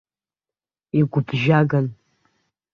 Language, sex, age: Abkhazian, female, 30-39